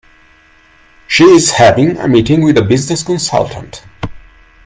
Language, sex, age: English, male, 40-49